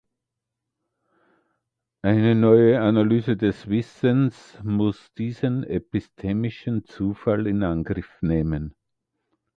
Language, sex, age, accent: German, male, 60-69, Österreichisches Deutsch